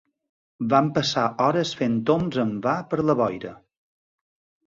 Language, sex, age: Catalan, male, 40-49